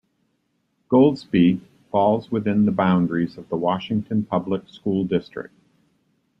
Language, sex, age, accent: English, male, 60-69, United States English